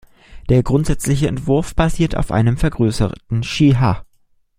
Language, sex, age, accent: German, male, 19-29, Deutschland Deutsch